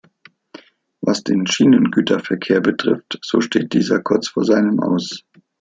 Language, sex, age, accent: German, male, 40-49, Deutschland Deutsch